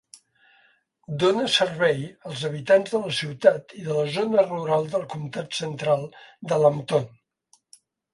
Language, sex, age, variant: Catalan, male, 70-79, Central